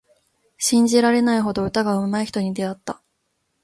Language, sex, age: Japanese, female, 19-29